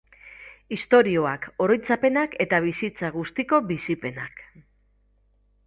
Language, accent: Basque, Mendebalekoa (Araba, Bizkaia, Gipuzkoako mendebaleko herri batzuk)